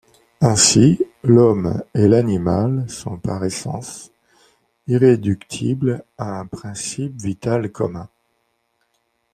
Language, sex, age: French, male, 50-59